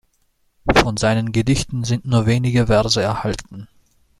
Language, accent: German, Österreichisches Deutsch